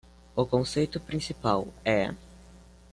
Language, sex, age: Portuguese, male, under 19